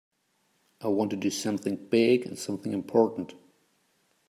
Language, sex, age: English, male, 40-49